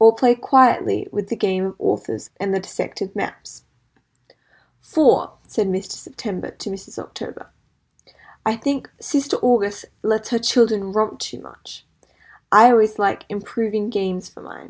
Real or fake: real